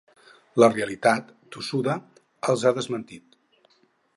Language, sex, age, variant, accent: Catalan, male, 50-59, Central, central